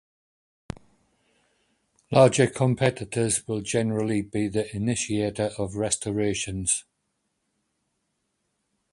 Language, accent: English, Northern English